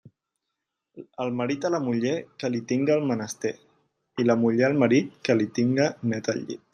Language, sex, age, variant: Catalan, male, 19-29, Central